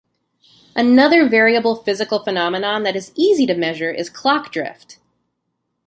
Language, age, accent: English, 19-29, United States English